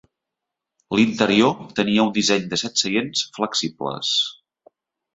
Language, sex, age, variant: Catalan, male, 40-49, Central